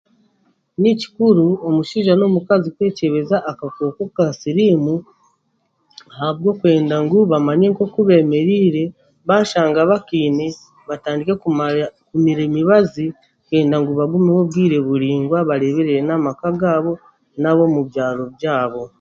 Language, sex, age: Chiga, female, 40-49